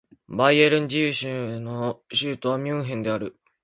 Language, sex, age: Japanese, male, 19-29